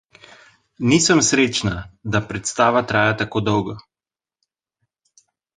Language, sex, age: Slovenian, male, 19-29